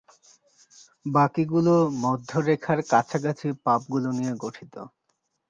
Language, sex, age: Bengali, male, 19-29